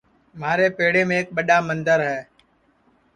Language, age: Sansi, 19-29